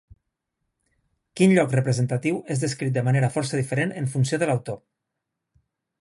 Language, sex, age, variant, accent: Catalan, male, 30-39, Nord-Occidental, nord-occidental